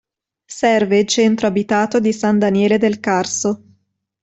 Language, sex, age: Italian, female, 19-29